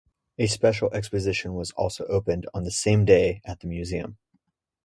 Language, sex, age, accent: English, male, 19-29, United States English